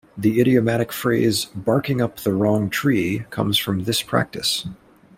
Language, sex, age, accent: English, male, 30-39, United States English